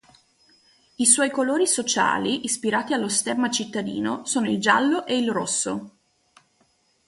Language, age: Italian, 19-29